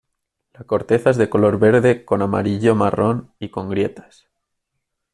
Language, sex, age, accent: Spanish, male, 19-29, España: Centro-Sur peninsular (Madrid, Toledo, Castilla-La Mancha)